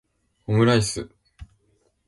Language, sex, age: Japanese, male, under 19